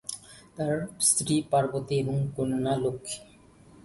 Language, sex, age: Bengali, male, under 19